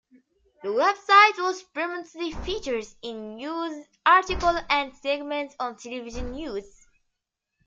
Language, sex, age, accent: English, female, 19-29, United States English